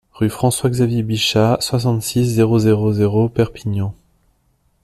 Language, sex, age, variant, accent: French, male, 19-29, Français d'Europe, Français de Suisse